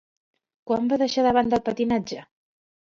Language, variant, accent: Catalan, Central, central